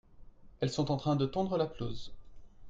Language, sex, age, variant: French, male, 30-39, Français de métropole